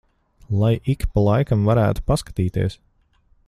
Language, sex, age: Latvian, male, 30-39